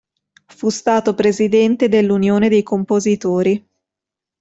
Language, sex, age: Italian, female, 19-29